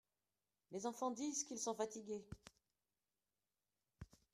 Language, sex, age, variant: French, female, 60-69, Français de métropole